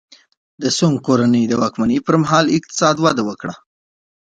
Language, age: Pashto, 19-29